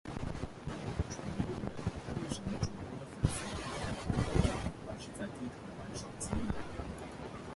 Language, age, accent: Chinese, 19-29, 出生地：上海市